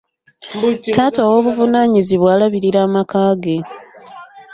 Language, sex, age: Ganda, female, 30-39